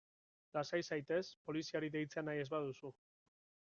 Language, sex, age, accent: Basque, male, 30-39, Erdialdekoa edo Nafarra (Gipuzkoa, Nafarroa)